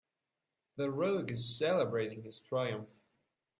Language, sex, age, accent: English, male, 19-29, United States English